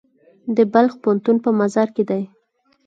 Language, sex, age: Pashto, female, 19-29